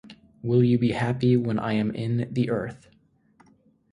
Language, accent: English, United States English